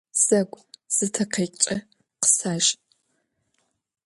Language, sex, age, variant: Adyghe, female, 19-29, Адыгабзэ (Кирил, пстэумэ зэдыряе)